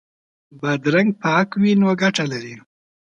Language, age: Pashto, 19-29